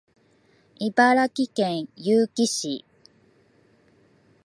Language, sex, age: Japanese, female, 40-49